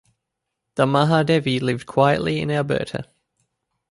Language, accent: English, Australian English